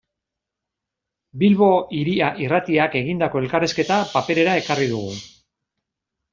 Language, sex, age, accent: Basque, male, 40-49, Mendebalekoa (Araba, Bizkaia, Gipuzkoako mendebaleko herri batzuk)